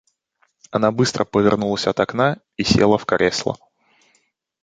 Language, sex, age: Russian, male, 19-29